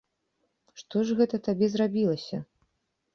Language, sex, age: Belarusian, female, 30-39